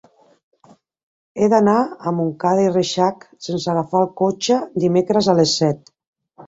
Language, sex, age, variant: Catalan, female, 40-49, Central